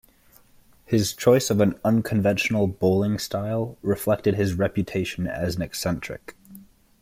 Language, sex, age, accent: English, male, 19-29, United States English